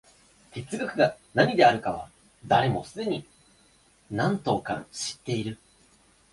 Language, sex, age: Japanese, male, 19-29